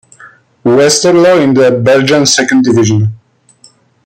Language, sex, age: English, male, 19-29